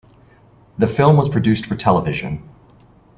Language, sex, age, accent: English, male, 30-39, United States English